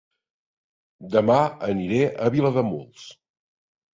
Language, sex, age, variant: Catalan, male, 50-59, Central